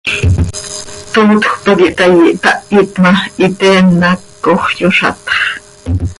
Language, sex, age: Seri, female, 40-49